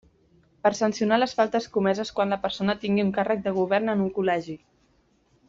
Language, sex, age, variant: Catalan, female, 19-29, Central